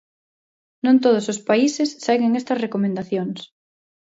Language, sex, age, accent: Galician, female, 19-29, Normativo (estándar)